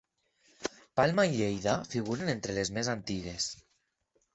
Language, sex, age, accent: Catalan, male, 30-39, valencià; valencià meridional